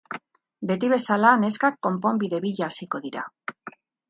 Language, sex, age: Basque, female, 60-69